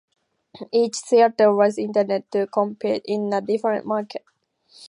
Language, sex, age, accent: English, female, under 19, England English